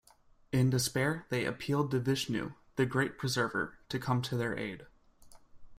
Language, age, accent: English, 19-29, United States English